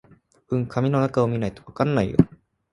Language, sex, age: Japanese, male, 19-29